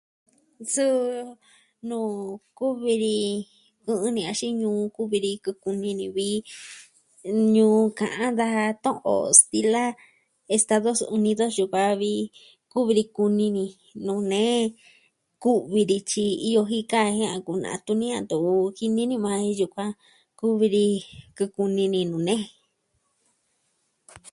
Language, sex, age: Southwestern Tlaxiaco Mixtec, female, 19-29